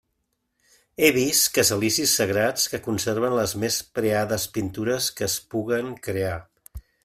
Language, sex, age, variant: Catalan, male, 50-59, Central